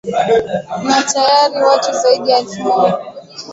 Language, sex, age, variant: Swahili, female, 19-29, Kiswahili Sanifu (EA)